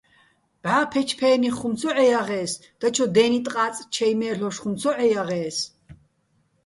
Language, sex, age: Bats, female, 30-39